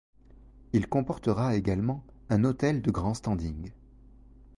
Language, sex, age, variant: French, male, 19-29, Français de métropole